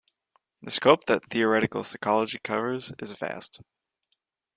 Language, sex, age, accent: English, male, 19-29, United States English